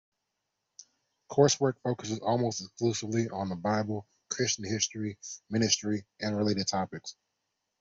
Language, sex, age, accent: English, male, 19-29, United States English